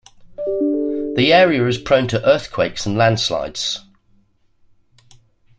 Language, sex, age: English, male, 50-59